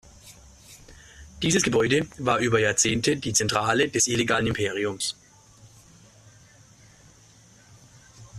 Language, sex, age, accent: German, male, 40-49, Deutschland Deutsch